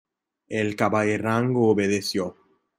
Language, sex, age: Spanish, male, under 19